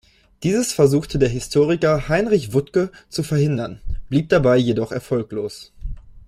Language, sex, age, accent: German, male, 19-29, Deutschland Deutsch